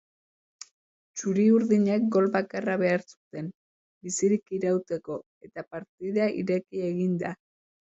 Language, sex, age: Basque, female, 30-39